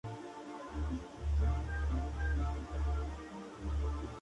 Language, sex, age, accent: Spanish, male, 19-29, México